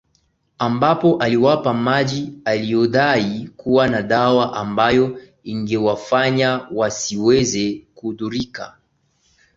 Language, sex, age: Swahili, male, 19-29